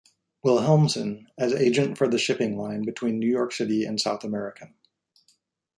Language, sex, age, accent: English, male, 40-49, United States English